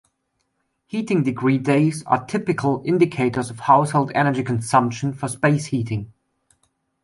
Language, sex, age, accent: English, male, 40-49, England English